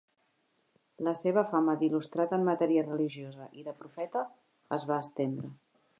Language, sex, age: Catalan, female, 40-49